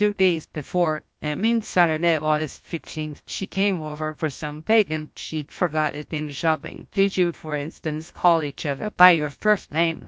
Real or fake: fake